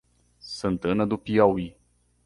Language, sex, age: Portuguese, male, 19-29